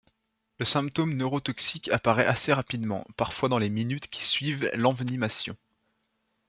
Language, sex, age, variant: French, male, 19-29, Français de métropole